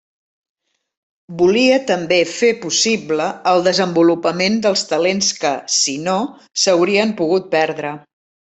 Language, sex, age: Catalan, female, 50-59